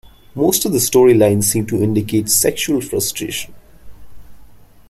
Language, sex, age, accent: English, male, 19-29, India and South Asia (India, Pakistan, Sri Lanka)